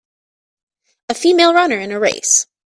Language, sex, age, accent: English, female, 30-39, Canadian English